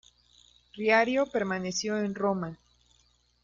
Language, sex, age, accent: Spanish, female, 19-29, México